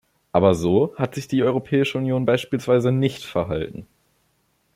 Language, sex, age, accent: German, male, under 19, Deutschland Deutsch